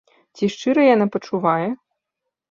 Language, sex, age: Belarusian, female, 30-39